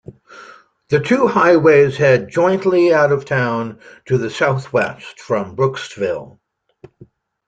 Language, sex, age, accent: English, male, 60-69, United States English